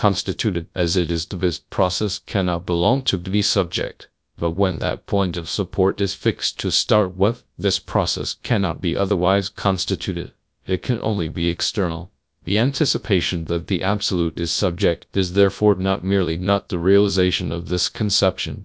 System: TTS, GradTTS